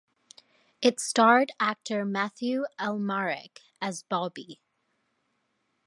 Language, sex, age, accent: English, female, 19-29, United States English